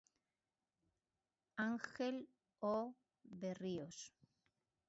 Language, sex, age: Spanish, female, 40-49